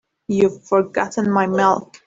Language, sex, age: English, female, 19-29